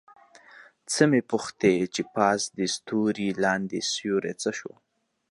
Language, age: Pashto, under 19